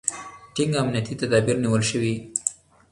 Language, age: Pashto, 30-39